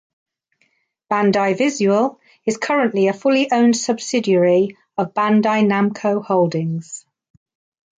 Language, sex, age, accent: English, female, 50-59, England English